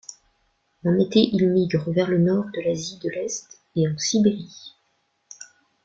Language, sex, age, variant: French, female, 40-49, Français de métropole